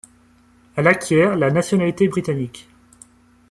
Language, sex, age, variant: French, male, 19-29, Français de métropole